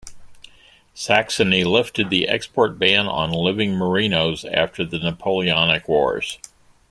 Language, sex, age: English, male, 60-69